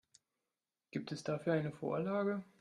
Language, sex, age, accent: German, male, 19-29, Deutschland Deutsch